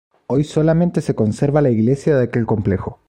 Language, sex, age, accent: Spanish, male, 19-29, Chileno: Chile, Cuyo